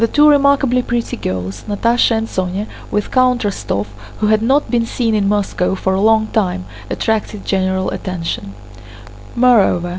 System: none